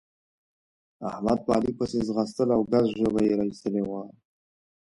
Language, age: Pashto, 19-29